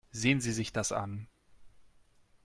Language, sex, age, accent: German, male, 19-29, Deutschland Deutsch